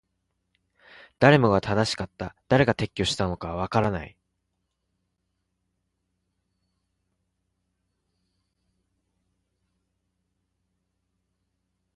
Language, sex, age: Japanese, male, 40-49